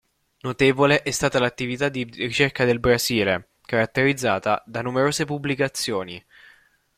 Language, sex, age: Italian, male, 19-29